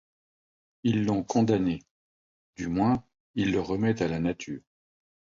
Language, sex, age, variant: French, male, 50-59, Français de métropole